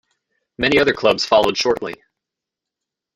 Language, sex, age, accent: English, male, 19-29, United States English